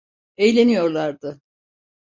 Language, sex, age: Turkish, female, 70-79